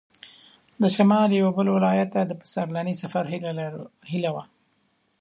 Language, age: Pashto, 40-49